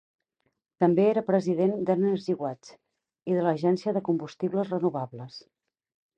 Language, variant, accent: Catalan, Central, central